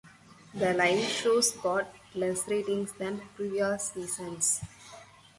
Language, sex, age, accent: English, female, 19-29, United States English